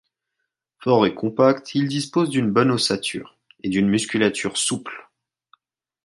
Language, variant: French, Français de métropole